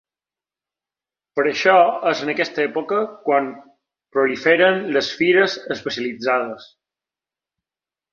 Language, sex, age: Catalan, male, 40-49